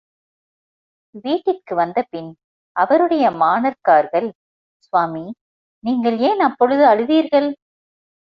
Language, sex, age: Tamil, female, 50-59